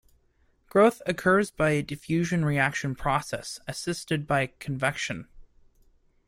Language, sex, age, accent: English, male, 19-29, United States English